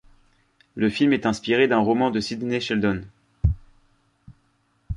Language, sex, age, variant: French, male, 30-39, Français de métropole